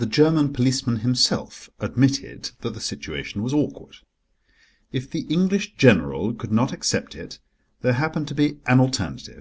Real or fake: real